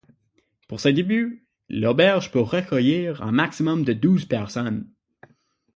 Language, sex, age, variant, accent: French, male, 19-29, Français d'Amérique du Nord, Français du Canada